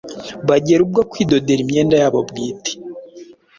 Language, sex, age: Kinyarwanda, male, 19-29